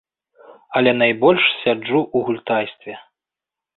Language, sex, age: Belarusian, male, 30-39